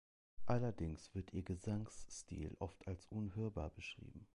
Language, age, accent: German, under 19, Deutschland Deutsch